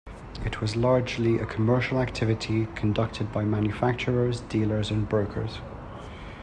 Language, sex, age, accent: English, male, 19-29, England English